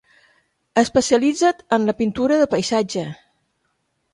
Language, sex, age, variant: Catalan, female, 70-79, Central